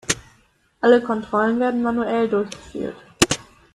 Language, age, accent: German, 19-29, Deutschland Deutsch